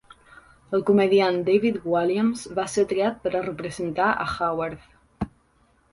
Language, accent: Catalan, aprenent (recent, des del castellà)